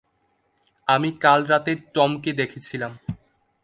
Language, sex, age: Bengali, male, 19-29